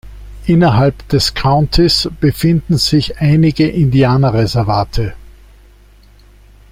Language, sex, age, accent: German, male, 60-69, Österreichisches Deutsch